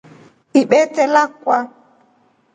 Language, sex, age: Rombo, female, 40-49